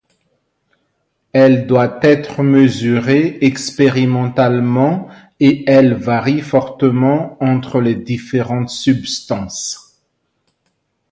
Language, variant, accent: French, Français d'Afrique subsaharienne et des îles africaines, Français de Madagascar